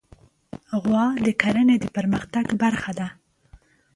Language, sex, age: Pashto, female, 19-29